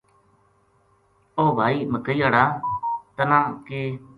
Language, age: Gujari, 40-49